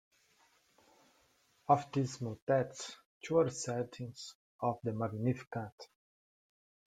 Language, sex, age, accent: English, male, 30-39, United States English